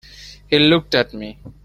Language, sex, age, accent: English, male, 19-29, India and South Asia (India, Pakistan, Sri Lanka)